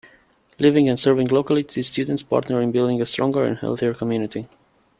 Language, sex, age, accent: English, male, 30-39, United States English